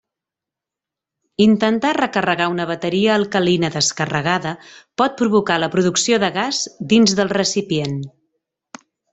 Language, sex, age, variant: Catalan, female, 40-49, Central